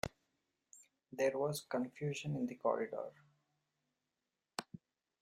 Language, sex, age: English, male, 19-29